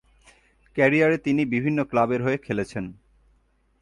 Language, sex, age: Bengali, male, 30-39